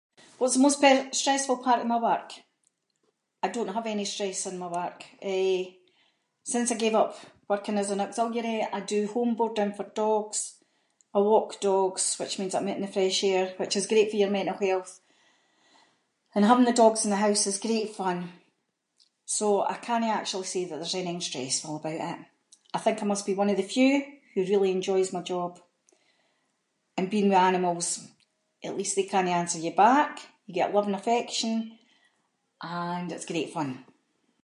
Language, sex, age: Scots, female, 50-59